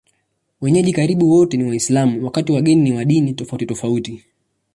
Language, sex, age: Swahili, male, 19-29